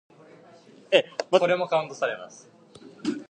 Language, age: English, 19-29